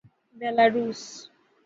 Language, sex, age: Urdu, female, 19-29